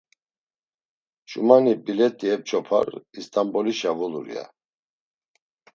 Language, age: Laz, 50-59